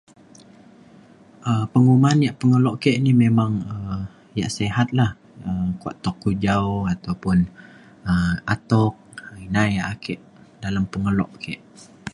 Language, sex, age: Mainstream Kenyah, male, 19-29